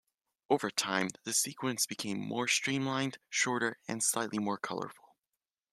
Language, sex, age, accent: English, male, 19-29, United States English